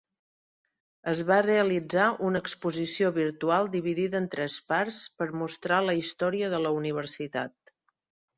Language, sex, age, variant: Catalan, female, 50-59, Central